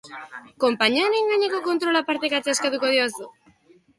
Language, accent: Basque, Erdialdekoa edo Nafarra (Gipuzkoa, Nafarroa)